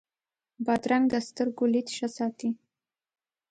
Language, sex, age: Pashto, female, 19-29